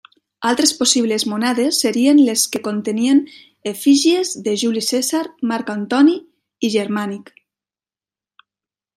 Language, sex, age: Catalan, female, 30-39